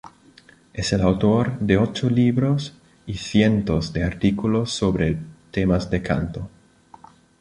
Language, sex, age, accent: Spanish, male, 19-29, España: Norte peninsular (Asturias, Castilla y León, Cantabria, País Vasco, Navarra, Aragón, La Rioja, Guadalajara, Cuenca)